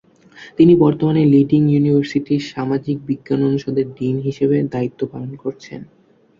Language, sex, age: Bengali, male, under 19